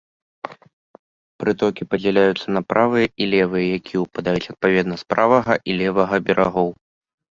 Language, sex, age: Belarusian, male, under 19